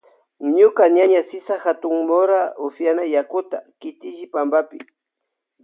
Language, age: Loja Highland Quichua, 40-49